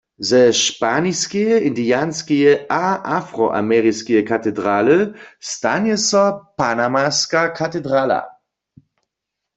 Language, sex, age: Upper Sorbian, male, 40-49